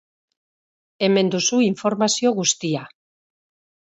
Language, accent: Basque, Erdialdekoa edo Nafarra (Gipuzkoa, Nafarroa)